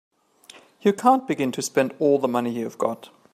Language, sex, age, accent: English, male, 30-39, England English